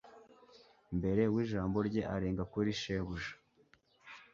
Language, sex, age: Kinyarwanda, male, 19-29